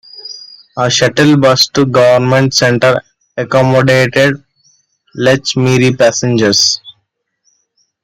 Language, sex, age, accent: English, male, under 19, India and South Asia (India, Pakistan, Sri Lanka)